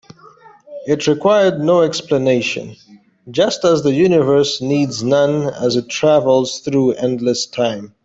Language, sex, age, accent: English, male, 30-39, Southern African (South Africa, Zimbabwe, Namibia)